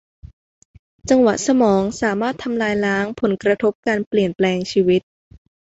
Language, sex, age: Thai, female, under 19